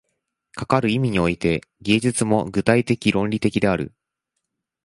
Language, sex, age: Japanese, male, 19-29